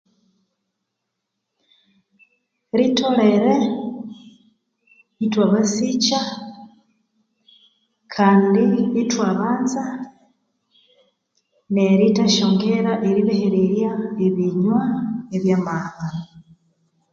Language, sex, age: Konzo, female, 30-39